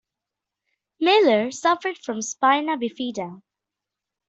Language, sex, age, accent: English, female, under 19, India and South Asia (India, Pakistan, Sri Lanka)